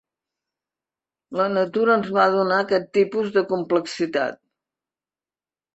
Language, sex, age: Catalan, female, 70-79